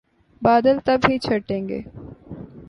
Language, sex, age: Urdu, male, 19-29